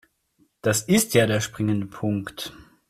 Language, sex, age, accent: German, male, 30-39, Deutschland Deutsch